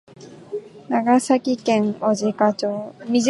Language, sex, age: Japanese, female, 19-29